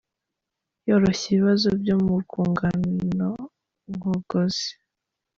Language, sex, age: Kinyarwanda, female, under 19